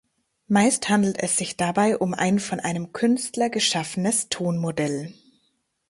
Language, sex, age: German, female, 30-39